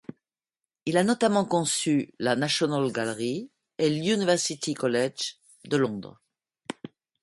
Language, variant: French, Français de métropole